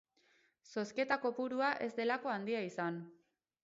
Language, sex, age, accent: Basque, female, 19-29, Mendebalekoa (Araba, Bizkaia, Gipuzkoako mendebaleko herri batzuk)